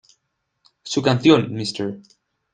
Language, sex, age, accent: Spanish, male, 19-29, España: Centro-Sur peninsular (Madrid, Toledo, Castilla-La Mancha)